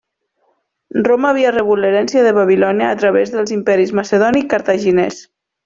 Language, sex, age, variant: Catalan, female, 40-49, Nord-Occidental